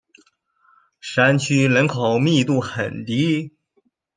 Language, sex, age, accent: Chinese, male, 19-29, 出生地：山东省